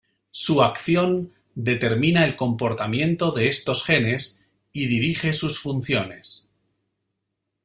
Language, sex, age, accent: Spanish, male, 40-49, España: Norte peninsular (Asturias, Castilla y León, Cantabria, País Vasco, Navarra, Aragón, La Rioja, Guadalajara, Cuenca)